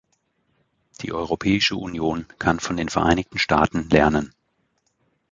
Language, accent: German, Deutschland Deutsch